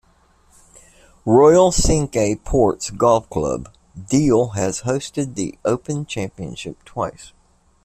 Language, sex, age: English, male, 50-59